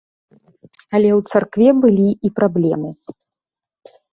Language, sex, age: Belarusian, female, 30-39